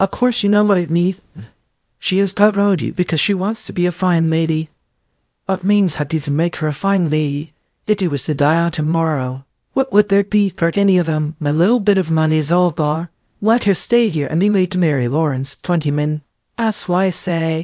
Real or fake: fake